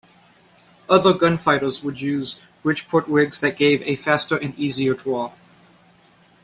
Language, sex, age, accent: English, male, 19-29, United States English